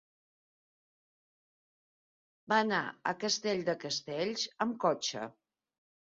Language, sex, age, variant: Catalan, female, 60-69, Central